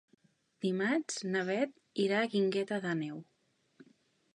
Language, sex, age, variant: Catalan, female, 19-29, Central